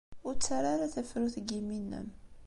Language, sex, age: Kabyle, female, 19-29